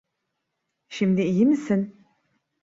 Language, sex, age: Turkish, female, 30-39